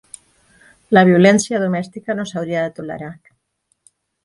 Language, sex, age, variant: Catalan, female, 60-69, Central